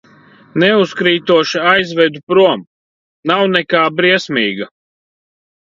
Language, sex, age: Latvian, male, 50-59